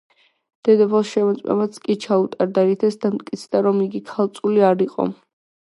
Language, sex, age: Georgian, female, 19-29